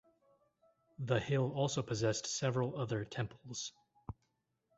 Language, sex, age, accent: English, male, 30-39, United States English